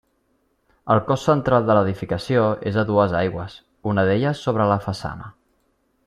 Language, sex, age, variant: Catalan, male, 30-39, Septentrional